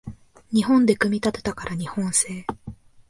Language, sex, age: Japanese, female, 19-29